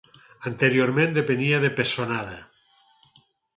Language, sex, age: Catalan, male, 60-69